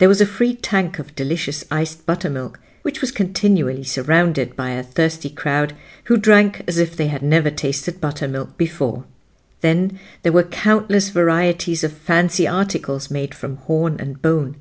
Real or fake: real